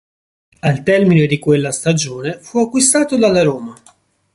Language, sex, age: Italian, male, 19-29